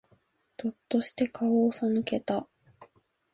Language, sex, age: Japanese, female, 19-29